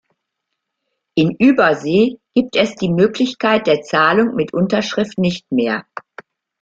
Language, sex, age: German, female, 60-69